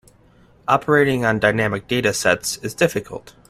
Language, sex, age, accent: English, male, 19-29, United States English